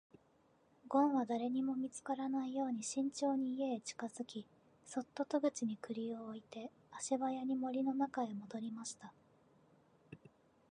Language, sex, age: Japanese, female, 19-29